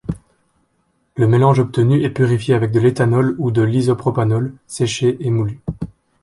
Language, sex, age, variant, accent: French, male, 19-29, Français d'Europe, Français de Belgique